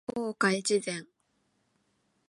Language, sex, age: Japanese, female, 19-29